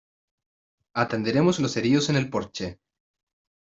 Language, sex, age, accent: Spanish, male, 19-29, Chileno: Chile, Cuyo